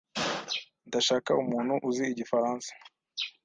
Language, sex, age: Kinyarwanda, male, 19-29